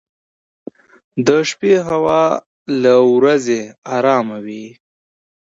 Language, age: Pashto, 19-29